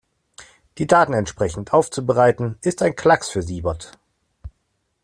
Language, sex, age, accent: German, male, 30-39, Deutschland Deutsch